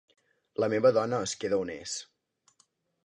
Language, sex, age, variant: Catalan, male, 19-29, Central